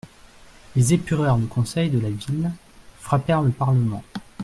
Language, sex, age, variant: French, male, 30-39, Français de métropole